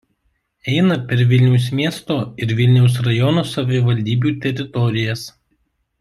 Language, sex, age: Lithuanian, male, 19-29